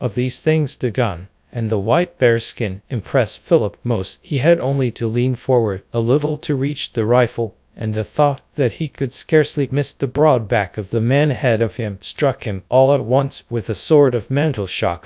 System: TTS, GradTTS